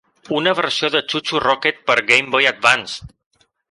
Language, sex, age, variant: Catalan, male, 30-39, Balear